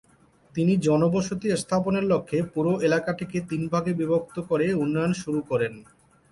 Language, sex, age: Bengali, male, 30-39